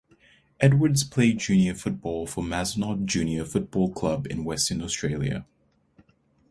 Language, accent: English, Southern African (South Africa, Zimbabwe, Namibia)